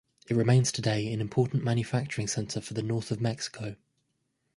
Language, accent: English, England English